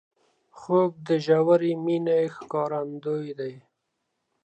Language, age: Pashto, 30-39